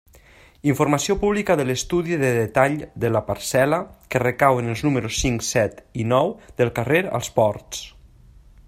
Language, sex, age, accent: Catalan, male, 30-39, valencià